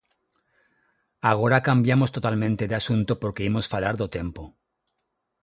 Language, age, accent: Galician, 40-49, Normativo (estándar); Neofalante